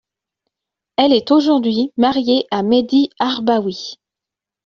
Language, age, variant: French, 19-29, Français de métropole